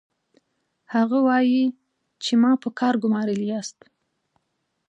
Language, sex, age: Pashto, female, 19-29